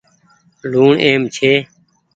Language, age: Goaria, 30-39